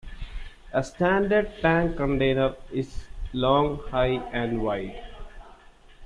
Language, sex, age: English, male, 19-29